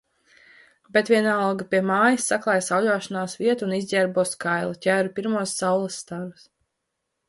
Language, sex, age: Latvian, female, 19-29